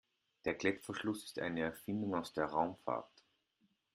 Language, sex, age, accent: German, male, 30-39, Österreichisches Deutsch